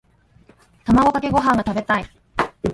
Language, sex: Japanese, female